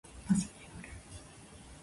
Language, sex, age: Japanese, female, 19-29